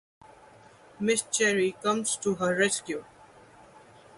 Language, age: English, 19-29